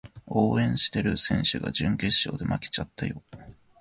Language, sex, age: Japanese, male, 19-29